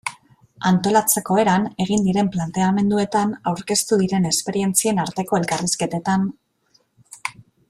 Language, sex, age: Basque, female, 30-39